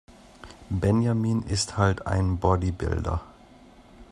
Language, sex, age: German, male, 19-29